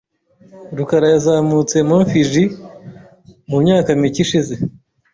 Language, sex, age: Kinyarwanda, male, 30-39